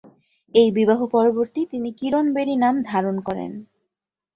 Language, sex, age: Bengali, female, 19-29